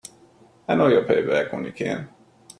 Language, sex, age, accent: English, male, 30-39, United States English